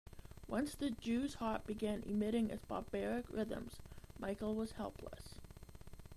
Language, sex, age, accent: English, female, 30-39, United States English